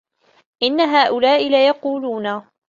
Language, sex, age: Arabic, female, 19-29